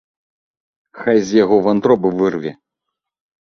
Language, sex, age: Belarusian, male, 30-39